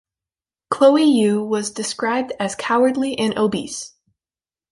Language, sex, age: English, female, under 19